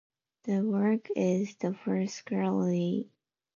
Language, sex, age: English, female, 19-29